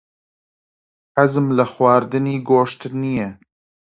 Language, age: Central Kurdish, 19-29